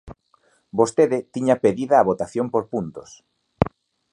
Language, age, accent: Galician, 30-39, Normativo (estándar)